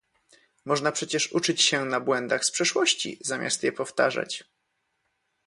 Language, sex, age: Polish, male, 30-39